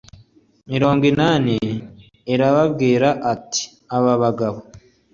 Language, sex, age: Kinyarwanda, male, 30-39